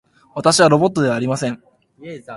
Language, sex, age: Japanese, male, under 19